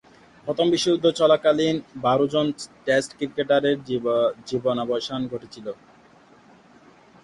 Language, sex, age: Bengali, male, 19-29